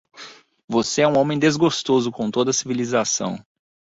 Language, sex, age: Portuguese, male, 19-29